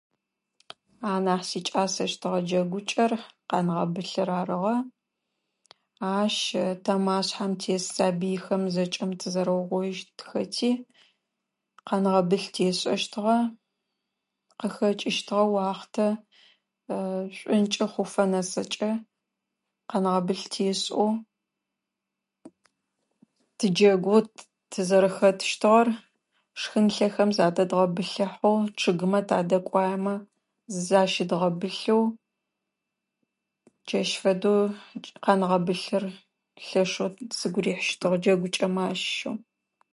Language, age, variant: Adyghe, 40-49, Адыгабзэ (Кирил, пстэумэ зэдыряе)